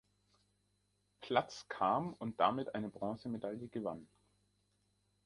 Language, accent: German, Deutschland Deutsch